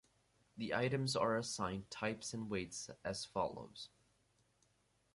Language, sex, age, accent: English, male, under 19, United States English